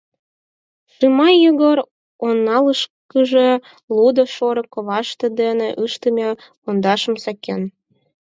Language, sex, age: Mari, female, under 19